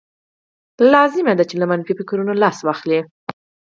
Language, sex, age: Pashto, female, 19-29